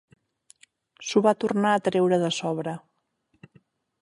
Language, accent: Catalan, central; nord-occidental